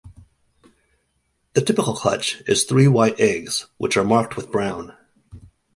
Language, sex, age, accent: English, male, 40-49, United States English